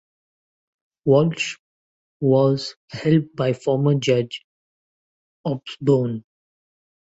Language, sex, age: English, male, 19-29